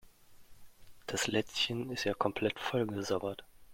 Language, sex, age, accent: German, male, 19-29, Deutschland Deutsch